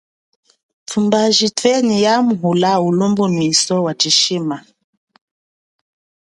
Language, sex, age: Chokwe, female, 40-49